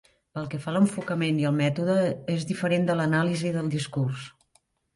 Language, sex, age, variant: Catalan, female, 50-59, Central